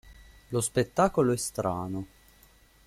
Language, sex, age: Italian, male, 19-29